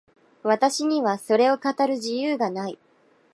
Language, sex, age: Japanese, female, 19-29